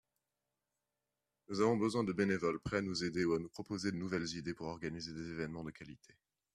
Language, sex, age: French, male, 19-29